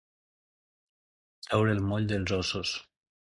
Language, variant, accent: Catalan, Nord-Occidental, nord-occidental